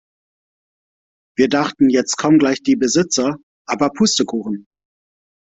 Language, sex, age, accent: German, male, 40-49, Deutschland Deutsch